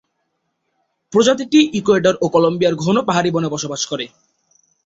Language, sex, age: Bengali, male, 19-29